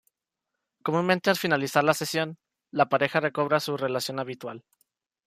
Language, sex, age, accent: Spanish, male, under 19, México